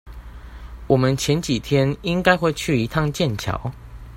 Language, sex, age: Chinese, male, 19-29